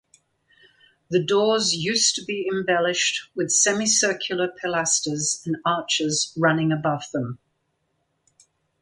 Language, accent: English, England English